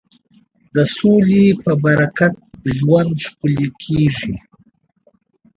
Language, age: Pashto, 19-29